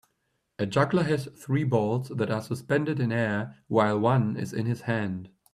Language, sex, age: English, male, 30-39